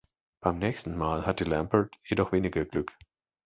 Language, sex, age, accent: German, male, 30-39, Deutschland Deutsch